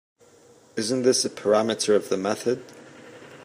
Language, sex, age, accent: English, male, 30-39, England English